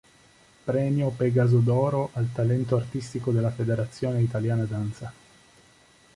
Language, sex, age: Italian, male, 30-39